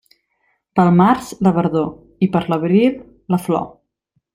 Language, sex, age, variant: Catalan, female, 19-29, Nord-Occidental